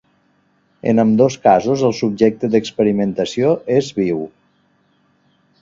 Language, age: Catalan, 40-49